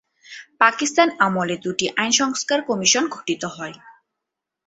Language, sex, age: Bengali, female, under 19